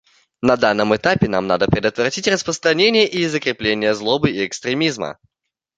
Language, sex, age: Russian, male, 19-29